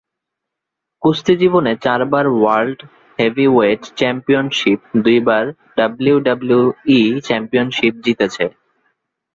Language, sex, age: Bengali, male, 19-29